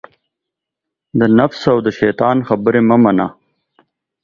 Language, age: Pashto, 19-29